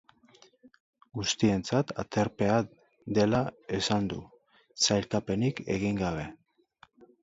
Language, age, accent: Basque, 50-59, Mendebalekoa (Araba, Bizkaia, Gipuzkoako mendebaleko herri batzuk)